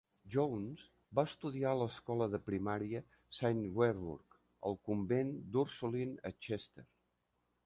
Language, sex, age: Catalan, male, 50-59